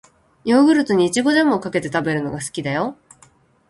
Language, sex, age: Japanese, female, 19-29